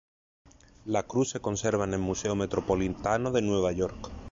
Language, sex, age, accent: Spanish, male, 19-29, España: Sur peninsular (Andalucia, Extremadura, Murcia)